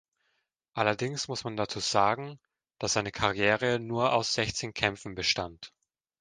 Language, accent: German, Österreichisches Deutsch